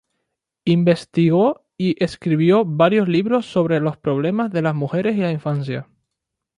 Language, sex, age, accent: Spanish, male, 19-29, España: Islas Canarias